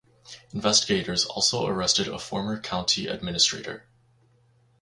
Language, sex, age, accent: English, male, 19-29, Canadian English